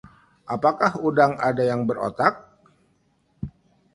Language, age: Indonesian, 50-59